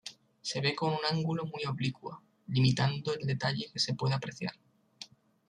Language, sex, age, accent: Spanish, male, 19-29, España: Sur peninsular (Andalucia, Extremadura, Murcia)